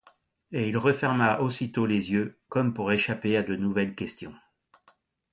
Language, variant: French, Français de métropole